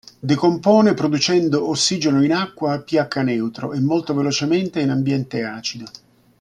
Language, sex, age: Italian, male, 60-69